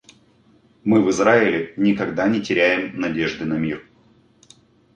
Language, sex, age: Russian, male, 40-49